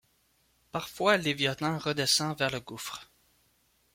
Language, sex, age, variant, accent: French, male, 30-39, Français d'Amérique du Nord, Français du Canada